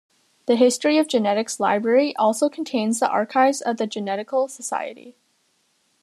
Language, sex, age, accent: English, female, under 19, United States English